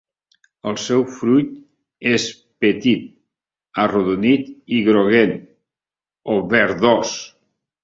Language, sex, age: Catalan, male, 70-79